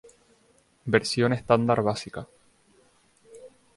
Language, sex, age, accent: Spanish, male, 19-29, España: Islas Canarias